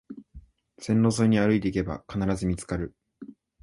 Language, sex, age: Japanese, male, 19-29